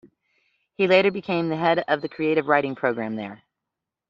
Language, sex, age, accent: English, female, 50-59, United States English